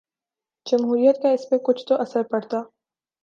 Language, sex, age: Urdu, female, 19-29